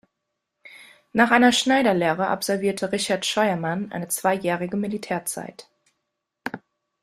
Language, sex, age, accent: German, female, 19-29, Deutschland Deutsch